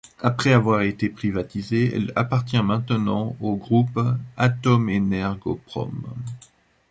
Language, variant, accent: French, Français d'Europe, Français d’Allemagne